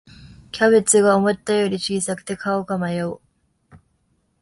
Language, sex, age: Japanese, female, under 19